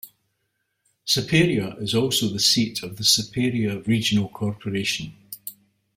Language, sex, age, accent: English, male, 70-79, Scottish English